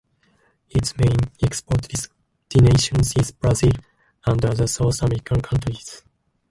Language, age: English, 19-29